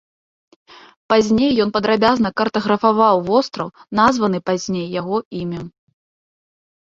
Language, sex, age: Belarusian, female, 30-39